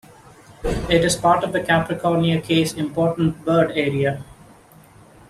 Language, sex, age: English, male, 19-29